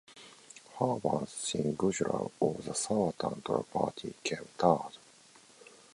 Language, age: English, 50-59